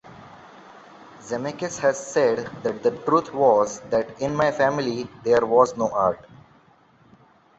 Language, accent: English, India and South Asia (India, Pakistan, Sri Lanka)